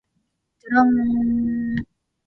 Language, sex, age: Japanese, female, under 19